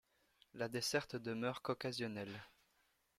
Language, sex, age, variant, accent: French, male, under 19, Français d'Europe, Français de Belgique